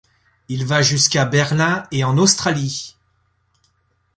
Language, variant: French, Français de métropole